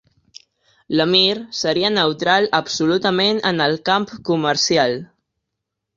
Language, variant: Catalan, Central